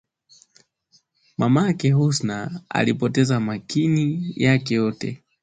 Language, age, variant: Swahili, 19-29, Kiswahili cha Bara ya Tanzania